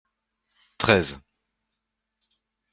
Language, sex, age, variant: French, male, 19-29, Français de métropole